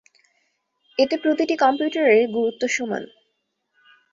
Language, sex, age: Bengali, female, 19-29